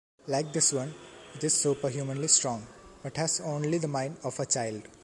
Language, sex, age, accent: English, male, under 19, India and South Asia (India, Pakistan, Sri Lanka)